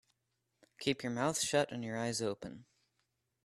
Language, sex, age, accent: English, male, under 19, United States English